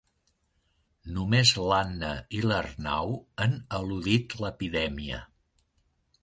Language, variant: Catalan, Central